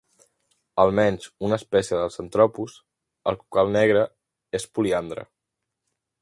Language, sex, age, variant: Catalan, male, under 19, Central